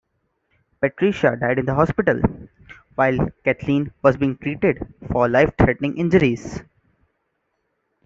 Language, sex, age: English, male, 19-29